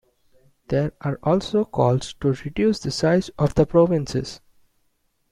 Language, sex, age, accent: English, male, 19-29, India and South Asia (India, Pakistan, Sri Lanka)